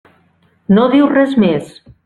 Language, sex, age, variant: Catalan, female, 30-39, Central